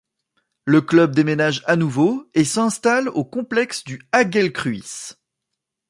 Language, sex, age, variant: French, male, 30-39, Français de métropole